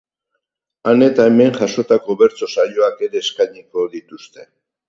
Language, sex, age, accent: Basque, male, 70-79, Mendebalekoa (Araba, Bizkaia, Gipuzkoako mendebaleko herri batzuk)